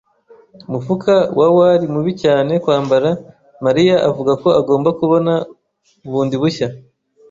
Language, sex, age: Kinyarwanda, male, 30-39